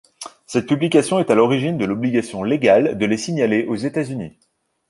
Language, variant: French, Français de métropole